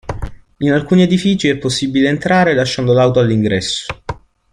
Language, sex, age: Italian, male, under 19